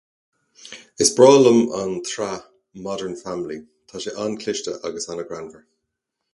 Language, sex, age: Irish, male, 40-49